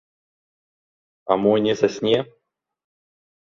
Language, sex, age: Belarusian, male, 40-49